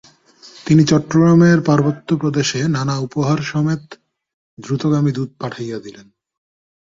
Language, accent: Bengali, প্রমিত